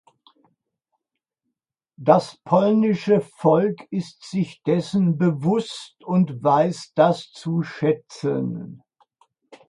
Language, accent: German, Deutschland Deutsch